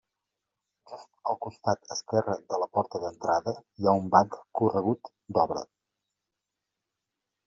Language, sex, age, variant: Catalan, male, 40-49, Central